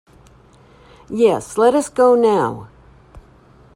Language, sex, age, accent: English, female, 60-69, United States English